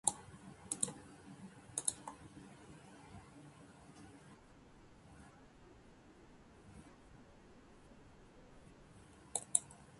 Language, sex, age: Japanese, female, 40-49